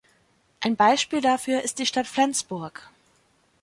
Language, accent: German, Deutschland Deutsch